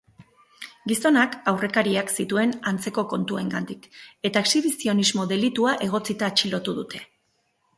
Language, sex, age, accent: Basque, female, 40-49, Erdialdekoa edo Nafarra (Gipuzkoa, Nafarroa)